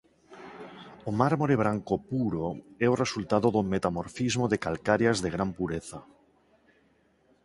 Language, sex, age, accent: Galician, male, 50-59, Neofalante